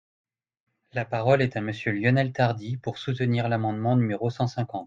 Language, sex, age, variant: French, male, 40-49, Français de métropole